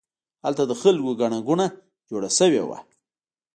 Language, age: Pashto, 40-49